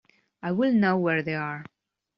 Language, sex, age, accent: English, female, 30-39, United States English